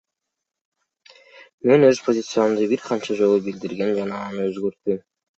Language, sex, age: Kyrgyz, male, under 19